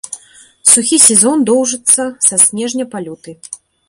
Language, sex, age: Belarusian, female, 30-39